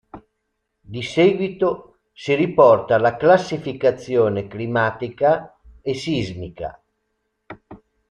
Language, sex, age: Italian, male, 60-69